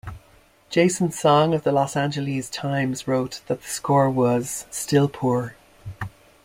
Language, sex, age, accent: English, female, 50-59, Irish English